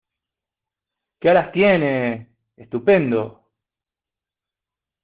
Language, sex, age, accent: Spanish, male, 40-49, Rioplatense: Argentina, Uruguay, este de Bolivia, Paraguay